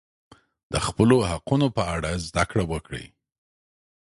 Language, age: Pashto, 50-59